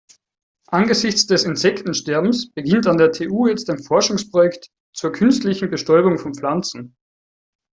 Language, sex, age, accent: German, male, 19-29, Österreichisches Deutsch